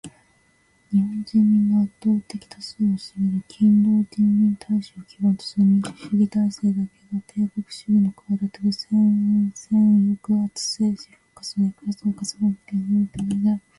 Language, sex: Japanese, female